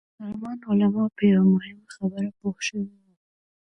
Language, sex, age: Pashto, female, 19-29